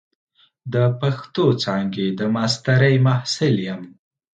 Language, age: Pashto, 19-29